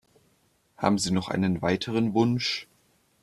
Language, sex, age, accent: German, male, under 19, Deutschland Deutsch